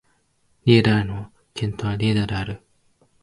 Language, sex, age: Japanese, male, 19-29